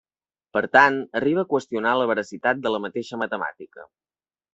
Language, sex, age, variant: Catalan, male, under 19, Central